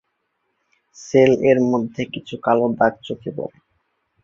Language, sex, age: Bengali, male, 19-29